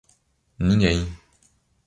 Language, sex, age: Portuguese, male, 19-29